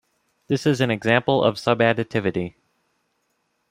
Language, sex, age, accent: English, male, 19-29, United States English